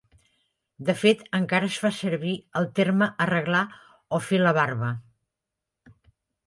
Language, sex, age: Catalan, female, 60-69